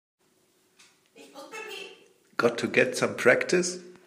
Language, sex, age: English, male, 40-49